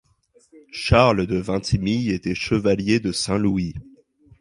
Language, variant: French, Français de métropole